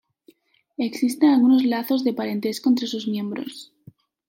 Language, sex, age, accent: Spanish, female, 19-29, España: Centro-Sur peninsular (Madrid, Toledo, Castilla-La Mancha)